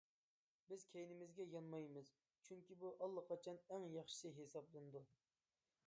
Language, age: Uyghur, 19-29